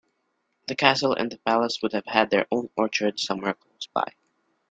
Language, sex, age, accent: English, male, 19-29, Filipino